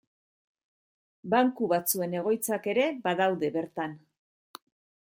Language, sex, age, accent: Basque, female, 40-49, Mendebalekoa (Araba, Bizkaia, Gipuzkoako mendebaleko herri batzuk)